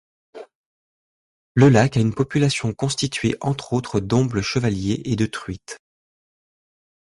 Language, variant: French, Français de métropole